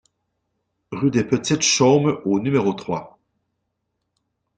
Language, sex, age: French, male, 40-49